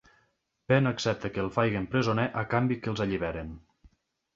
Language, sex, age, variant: Catalan, male, 19-29, Nord-Occidental